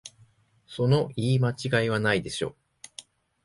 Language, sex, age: Japanese, male, 40-49